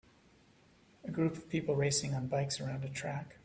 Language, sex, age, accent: English, male, 40-49, United States English